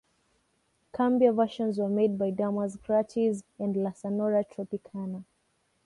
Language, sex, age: English, female, 19-29